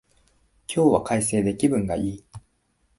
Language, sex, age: Japanese, male, 19-29